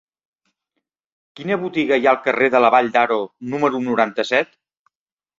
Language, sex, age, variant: Catalan, male, 50-59, Central